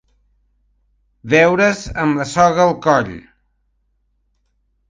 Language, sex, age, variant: Catalan, male, 70-79, Central